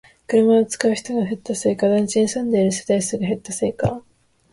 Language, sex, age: Japanese, female, 19-29